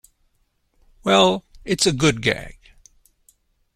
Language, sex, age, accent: English, male, 60-69, Southern African (South Africa, Zimbabwe, Namibia)